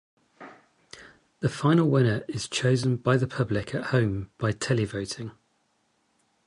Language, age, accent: English, 50-59, England English